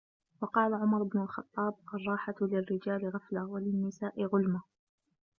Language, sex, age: Arabic, female, 19-29